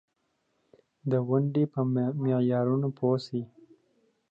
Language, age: Pashto, 19-29